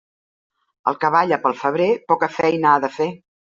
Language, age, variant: Catalan, 60-69, Central